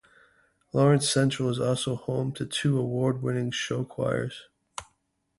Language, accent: English, United States English